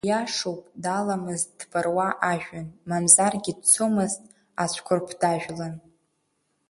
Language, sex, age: Abkhazian, female, under 19